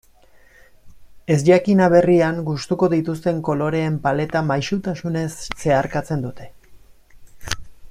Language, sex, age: Basque, male, 40-49